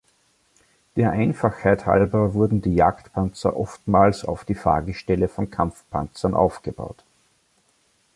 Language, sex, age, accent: German, male, 50-59, Österreichisches Deutsch